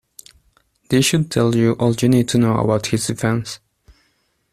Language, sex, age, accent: English, male, 19-29, United States English